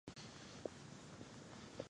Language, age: Pashto, 19-29